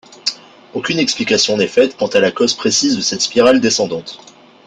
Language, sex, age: French, male, under 19